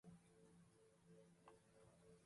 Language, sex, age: Japanese, female, 19-29